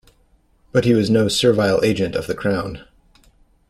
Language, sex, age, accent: English, male, 40-49, United States English